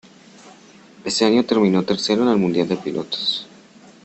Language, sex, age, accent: Spanish, male, under 19, Andino-Pacífico: Colombia, Perú, Ecuador, oeste de Bolivia y Venezuela andina